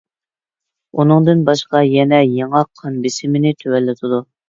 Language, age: Uyghur, 19-29